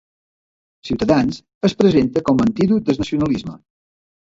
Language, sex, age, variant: Catalan, male, 60-69, Balear